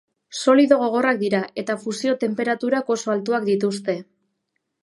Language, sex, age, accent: Basque, female, 19-29, Mendebalekoa (Araba, Bizkaia, Gipuzkoako mendebaleko herri batzuk)